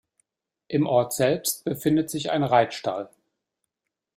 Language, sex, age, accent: German, male, 50-59, Deutschland Deutsch